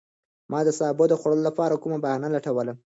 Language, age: Pashto, under 19